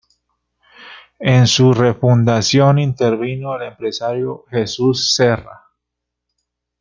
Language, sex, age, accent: Spanish, male, 30-39, Andino-Pacífico: Colombia, Perú, Ecuador, oeste de Bolivia y Venezuela andina